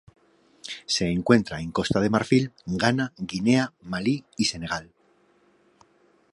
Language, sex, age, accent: Spanish, male, 40-49, España: Norte peninsular (Asturias, Castilla y León, Cantabria, País Vasco, Navarra, Aragón, La Rioja, Guadalajara, Cuenca)